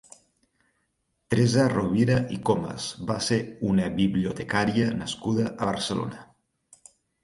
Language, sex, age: Catalan, male, 40-49